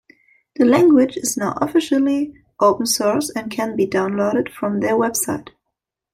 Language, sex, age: English, female, 19-29